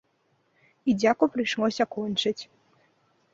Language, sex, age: Belarusian, female, under 19